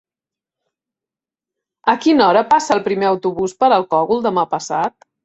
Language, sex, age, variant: Catalan, female, 40-49, Central